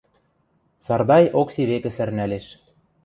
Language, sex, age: Western Mari, male, 19-29